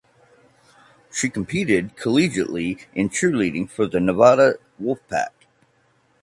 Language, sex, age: English, male, 40-49